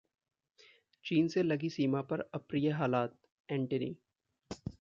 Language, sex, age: Hindi, male, 19-29